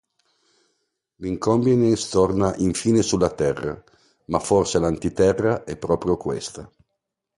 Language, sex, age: Italian, male, 50-59